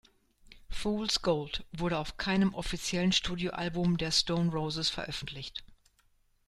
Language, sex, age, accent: German, female, 60-69, Deutschland Deutsch